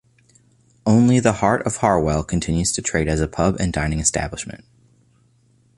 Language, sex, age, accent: English, male, 19-29, Canadian English